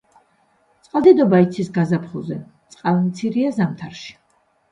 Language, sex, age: Georgian, female, 40-49